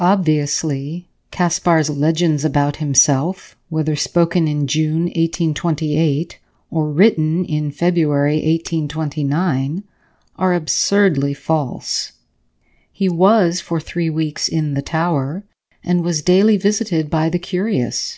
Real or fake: real